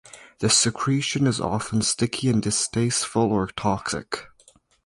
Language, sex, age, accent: English, male, under 19, Canadian English